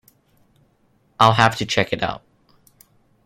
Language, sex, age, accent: English, male, under 19, United States English